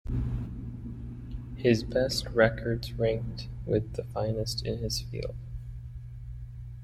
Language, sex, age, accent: English, male, 19-29, United States English